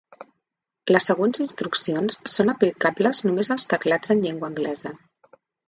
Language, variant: Catalan, Central